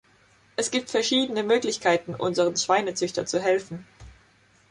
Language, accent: German, Deutschland Deutsch